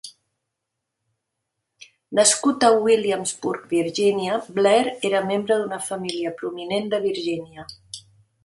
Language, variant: Catalan, Central